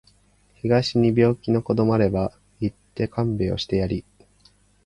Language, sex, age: Japanese, male, 40-49